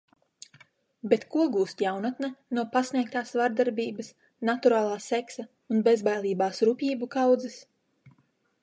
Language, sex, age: Latvian, female, 19-29